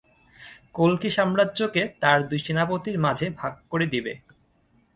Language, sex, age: Bengali, male, 19-29